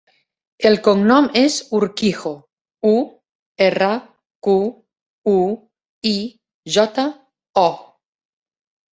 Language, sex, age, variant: Catalan, female, 40-49, Nord-Occidental